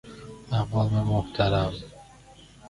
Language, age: Persian, 40-49